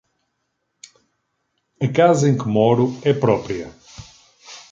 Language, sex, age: Portuguese, male, 40-49